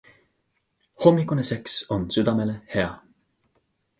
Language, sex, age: Estonian, male, 19-29